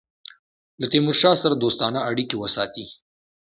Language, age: Pashto, 19-29